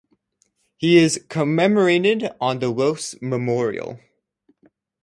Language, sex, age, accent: English, male, under 19, United States English